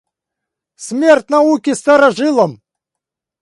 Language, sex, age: Russian, male, 50-59